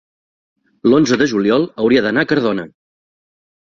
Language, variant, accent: Catalan, Central, gironí